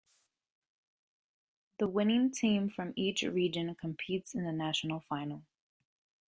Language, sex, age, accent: English, female, 19-29, United States English